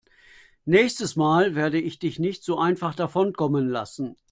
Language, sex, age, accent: German, male, 50-59, Deutschland Deutsch